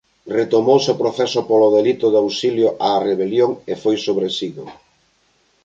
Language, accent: Galician, Normativo (estándar)